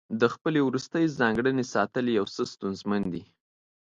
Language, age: Pashto, 19-29